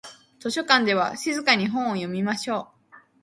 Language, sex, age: Japanese, female, under 19